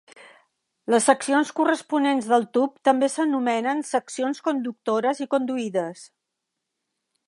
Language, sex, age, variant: Catalan, female, 70-79, Central